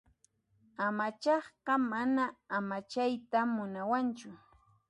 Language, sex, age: Puno Quechua, female, 30-39